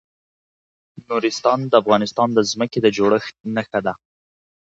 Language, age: Pashto, 19-29